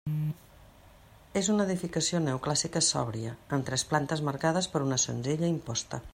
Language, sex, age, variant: Catalan, female, 50-59, Central